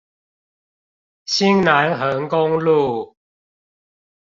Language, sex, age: Chinese, male, 50-59